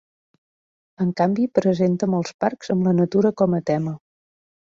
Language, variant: Catalan, Septentrional